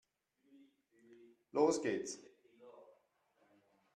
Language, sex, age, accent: German, male, 50-59, Schweizerdeutsch